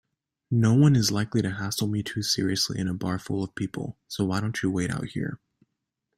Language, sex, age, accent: English, male, under 19, United States English